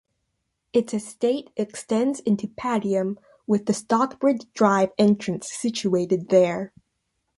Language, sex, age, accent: English, female, 19-29, United States English